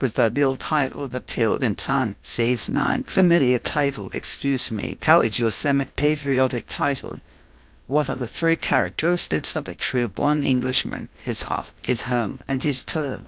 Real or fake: fake